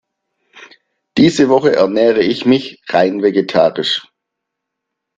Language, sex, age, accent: German, male, 30-39, Deutschland Deutsch